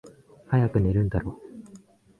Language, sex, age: Japanese, male, 19-29